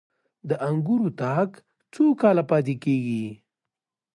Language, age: Pashto, 40-49